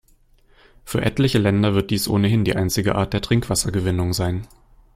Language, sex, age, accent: German, male, 19-29, Deutschland Deutsch